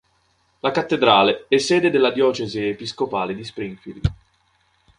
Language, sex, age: Italian, male, 19-29